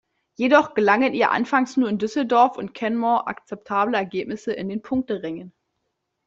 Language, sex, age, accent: German, female, 19-29, Deutschland Deutsch